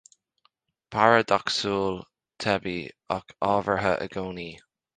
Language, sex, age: Irish, male, 19-29